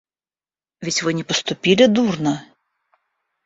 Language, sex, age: Russian, female, 40-49